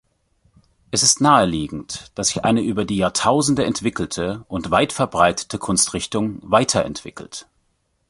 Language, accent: German, Deutschland Deutsch